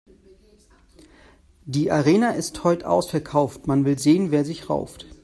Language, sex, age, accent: German, male, 30-39, Deutschland Deutsch